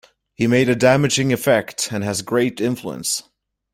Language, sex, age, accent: English, male, 19-29, United States English